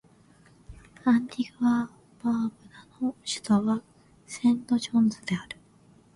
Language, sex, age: Japanese, female, under 19